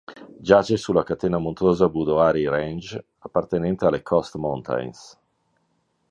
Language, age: Italian, 50-59